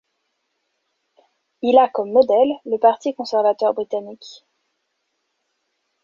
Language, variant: French, Français de métropole